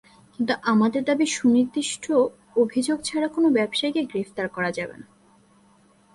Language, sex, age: Bengali, female, 19-29